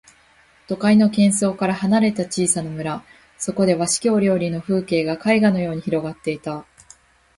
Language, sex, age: Japanese, female, 19-29